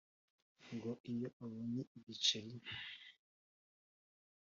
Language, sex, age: Kinyarwanda, male, 19-29